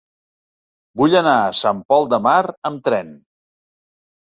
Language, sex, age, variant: Catalan, male, 60-69, Central